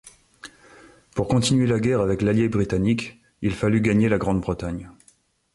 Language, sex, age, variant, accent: French, male, 30-39, Français des départements et régions d'outre-mer, Français de La Réunion